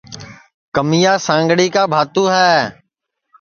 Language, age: Sansi, 19-29